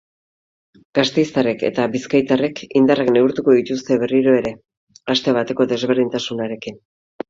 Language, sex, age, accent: Basque, female, 40-49, Mendebalekoa (Araba, Bizkaia, Gipuzkoako mendebaleko herri batzuk)